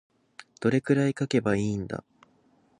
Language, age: Japanese, 19-29